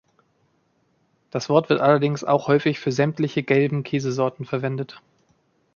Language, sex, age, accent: German, male, 30-39, Deutschland Deutsch